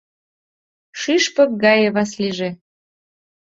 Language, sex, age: Mari, female, 30-39